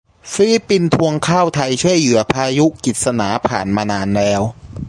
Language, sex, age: Thai, male, 19-29